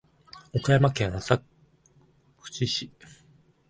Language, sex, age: Japanese, male, 19-29